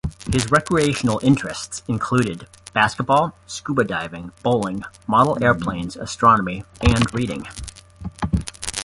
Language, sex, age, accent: English, male, 50-59, United States English